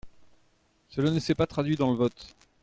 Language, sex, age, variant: French, male, 40-49, Français de métropole